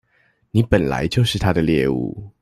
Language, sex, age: Chinese, male, 19-29